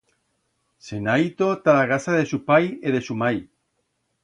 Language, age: Aragonese, 50-59